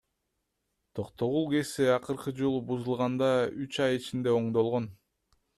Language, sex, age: Kyrgyz, male, 19-29